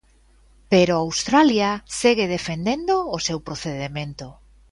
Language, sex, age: Galician, female, 40-49